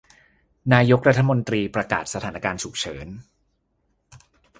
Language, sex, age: Thai, male, 30-39